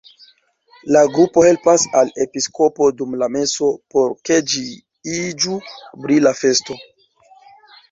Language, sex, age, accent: Esperanto, male, 19-29, Internacia